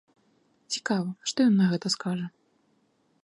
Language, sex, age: Belarusian, female, 30-39